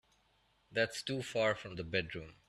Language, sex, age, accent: English, male, 30-39, India and South Asia (India, Pakistan, Sri Lanka)